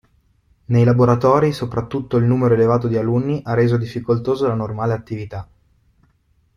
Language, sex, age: Italian, male, 19-29